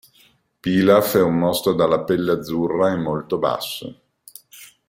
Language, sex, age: Italian, male, 50-59